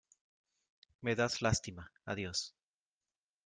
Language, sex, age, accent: Spanish, male, 30-39, México